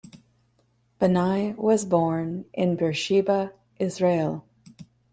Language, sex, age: English, female, 40-49